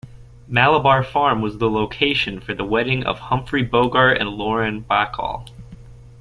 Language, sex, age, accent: English, male, 19-29, United States English